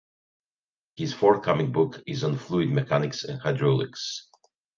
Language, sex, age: English, male, 50-59